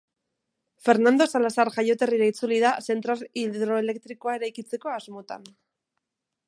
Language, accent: Basque, Mendebalekoa (Araba, Bizkaia, Gipuzkoako mendebaleko herri batzuk)